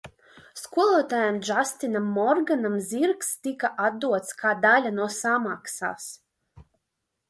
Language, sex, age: Latvian, female, 19-29